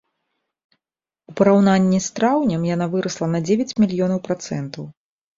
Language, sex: Belarusian, female